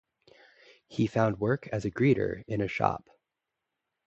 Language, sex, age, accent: English, male, 19-29, United States English